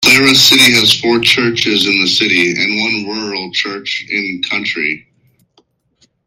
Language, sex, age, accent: English, male, 30-39, India and South Asia (India, Pakistan, Sri Lanka)